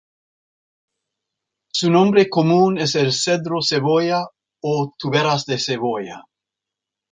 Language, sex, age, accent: Spanish, male, 50-59, América central